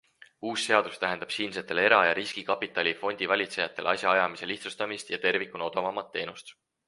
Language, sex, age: Estonian, male, 19-29